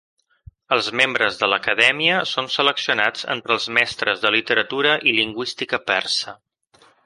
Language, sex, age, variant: Catalan, male, 30-39, Balear